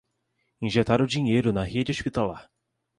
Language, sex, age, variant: Portuguese, male, 19-29, Portuguese (Brasil)